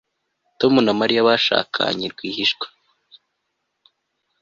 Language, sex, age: Kinyarwanda, male, under 19